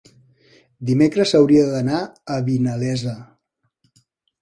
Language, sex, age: Catalan, male, 50-59